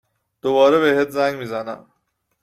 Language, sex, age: Persian, male, 19-29